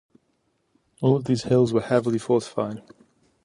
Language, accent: English, British English